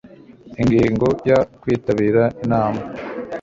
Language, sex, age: Kinyarwanda, male, under 19